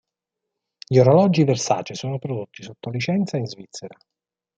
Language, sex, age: Italian, male, 40-49